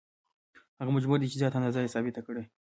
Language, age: Pashto, 19-29